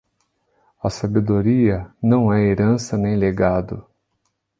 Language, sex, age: Portuguese, male, 30-39